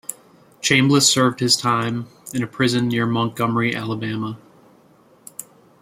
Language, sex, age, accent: English, male, 19-29, United States English